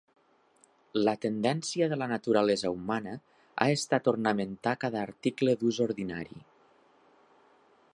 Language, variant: Catalan, Nord-Occidental